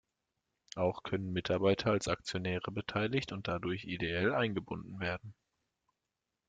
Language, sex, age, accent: German, male, 19-29, Deutschland Deutsch